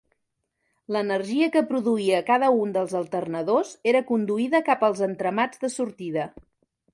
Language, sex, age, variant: Catalan, female, 40-49, Central